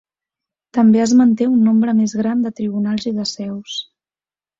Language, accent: Catalan, Camp de Tarragona